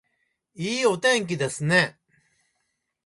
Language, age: Japanese, 70-79